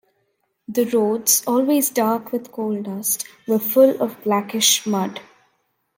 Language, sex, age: English, female, under 19